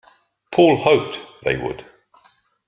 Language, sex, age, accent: English, male, 50-59, England English